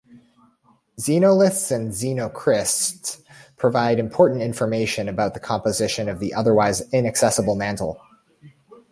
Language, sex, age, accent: English, male, 30-39, United States English